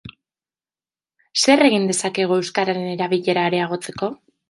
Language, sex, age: Basque, female, 19-29